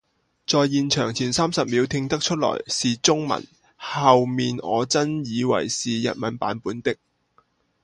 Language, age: Chinese, 30-39